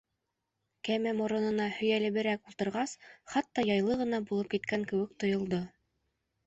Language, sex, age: Bashkir, female, 19-29